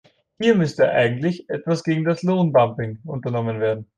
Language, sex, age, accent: German, male, 19-29, Österreichisches Deutsch